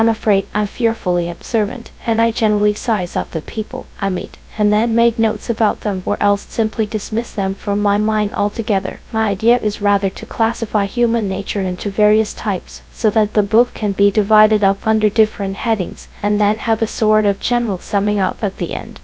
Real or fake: fake